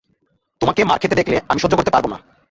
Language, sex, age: Bengali, male, 19-29